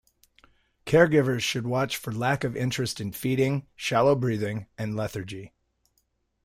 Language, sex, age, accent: English, male, 50-59, United States English